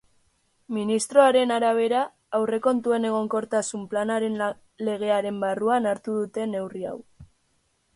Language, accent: Basque, Erdialdekoa edo Nafarra (Gipuzkoa, Nafarroa)